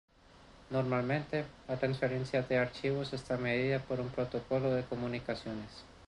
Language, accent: Spanish, Andino-Pacífico: Colombia, Perú, Ecuador, oeste de Bolivia y Venezuela andina